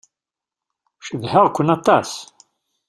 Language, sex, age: Kabyle, male, 50-59